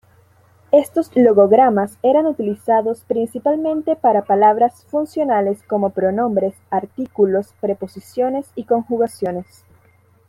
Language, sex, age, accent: Spanish, female, 19-29, Caribe: Cuba, Venezuela, Puerto Rico, República Dominicana, Panamá, Colombia caribeña, México caribeño, Costa del golfo de México